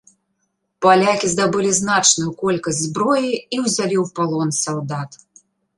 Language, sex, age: Belarusian, female, 30-39